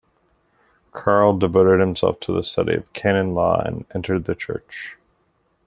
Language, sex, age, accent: English, male, 30-39, United States English